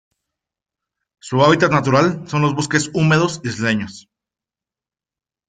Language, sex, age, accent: Spanish, male, 40-49, México